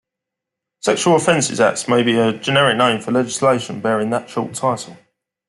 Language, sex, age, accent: English, male, 19-29, England English